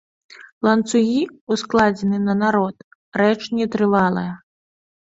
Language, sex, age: Belarusian, female, 30-39